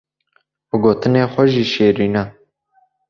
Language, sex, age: Kurdish, male, 19-29